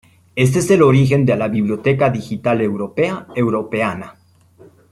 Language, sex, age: Spanish, male, 60-69